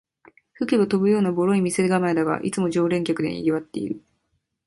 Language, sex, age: Japanese, female, 19-29